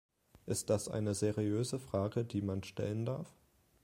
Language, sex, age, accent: German, male, 19-29, Deutschland Deutsch